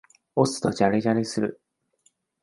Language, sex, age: Japanese, male, 19-29